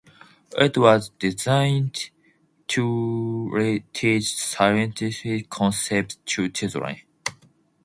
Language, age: English, 19-29